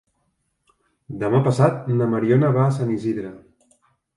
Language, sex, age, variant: Catalan, male, 40-49, Central